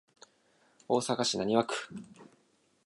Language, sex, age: Japanese, male, 19-29